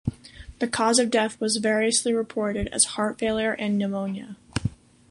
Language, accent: English, United States English